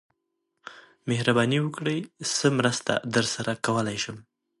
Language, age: Pashto, 30-39